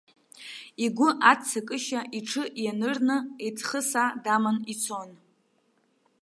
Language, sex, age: Abkhazian, female, 19-29